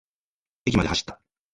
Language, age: Japanese, 40-49